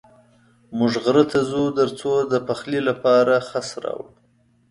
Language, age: Pashto, 30-39